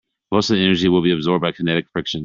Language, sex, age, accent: English, male, 50-59, United States English